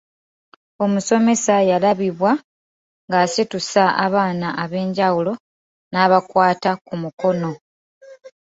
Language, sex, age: Ganda, female, 19-29